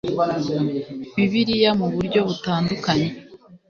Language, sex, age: Kinyarwanda, female, 19-29